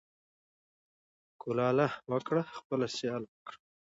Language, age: Pashto, 19-29